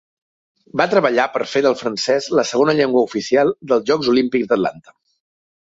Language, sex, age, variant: Catalan, male, 30-39, Central